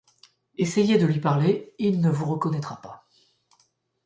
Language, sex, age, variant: French, male, 50-59, Français de métropole